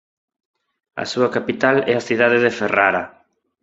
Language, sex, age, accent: Galician, male, 30-39, Neofalante